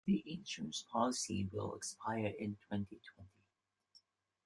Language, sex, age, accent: English, male, 30-39, United States English